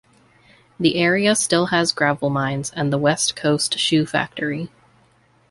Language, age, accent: English, 19-29, United States English